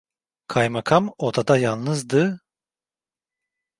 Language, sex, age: Turkish, male, 30-39